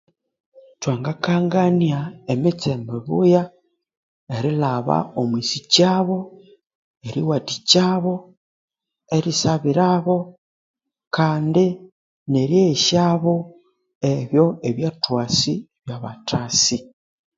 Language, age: Konzo, 19-29